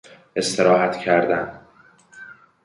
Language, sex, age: Persian, male, 19-29